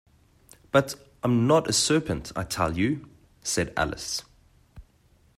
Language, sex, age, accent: English, male, 30-39, Southern African (South Africa, Zimbabwe, Namibia)